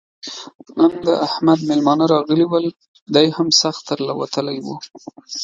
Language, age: Pashto, 19-29